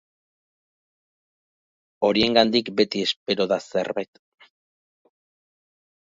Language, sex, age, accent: Basque, male, 40-49, Batua